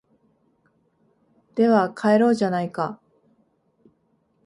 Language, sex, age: Japanese, female, 30-39